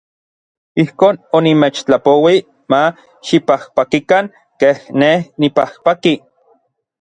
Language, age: Orizaba Nahuatl, 30-39